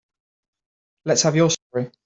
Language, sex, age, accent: English, male, 19-29, Welsh English